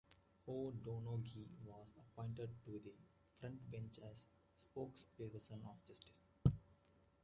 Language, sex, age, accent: English, male, 19-29, United States English